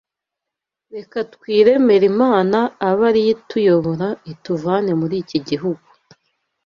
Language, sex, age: Kinyarwanda, female, 19-29